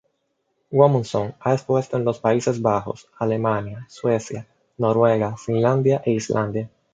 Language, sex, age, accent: Spanish, male, 19-29, Caribe: Cuba, Venezuela, Puerto Rico, República Dominicana, Panamá, Colombia caribeña, México caribeño, Costa del golfo de México